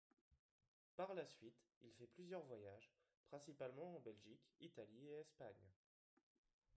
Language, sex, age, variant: French, male, 19-29, Français de métropole